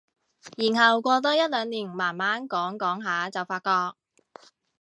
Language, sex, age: Cantonese, female, 19-29